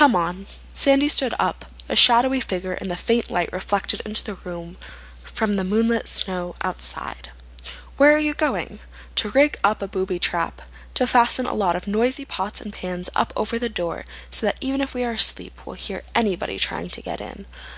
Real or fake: real